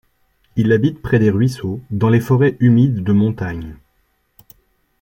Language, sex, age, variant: French, male, 30-39, Français de métropole